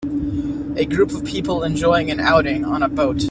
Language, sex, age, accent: English, male, 19-29, United States English